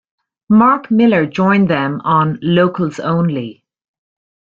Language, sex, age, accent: English, female, 40-49, Irish English